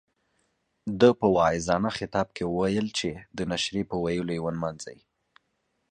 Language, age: Pashto, 19-29